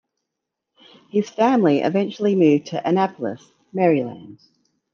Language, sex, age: English, female, 40-49